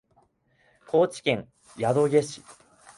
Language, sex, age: Japanese, male, 19-29